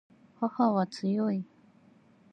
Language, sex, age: Japanese, female, 30-39